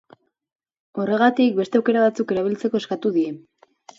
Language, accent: Basque, Erdialdekoa edo Nafarra (Gipuzkoa, Nafarroa)